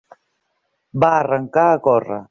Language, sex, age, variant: Catalan, female, 40-49, Septentrional